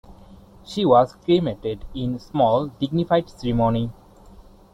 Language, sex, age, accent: English, male, 19-29, India and South Asia (India, Pakistan, Sri Lanka)